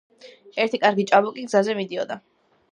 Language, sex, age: Georgian, female, under 19